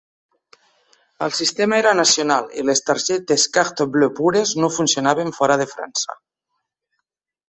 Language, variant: Catalan, Nord-Occidental